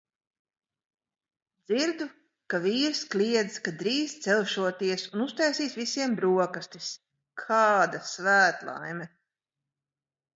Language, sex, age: Latvian, female, 50-59